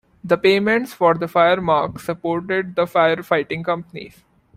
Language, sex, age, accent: English, male, 19-29, India and South Asia (India, Pakistan, Sri Lanka)